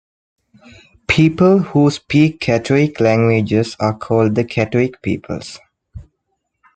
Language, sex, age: English, male, 19-29